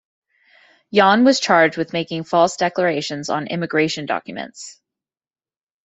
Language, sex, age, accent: English, female, 19-29, United States English